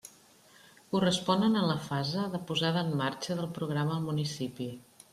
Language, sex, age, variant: Catalan, female, 50-59, Central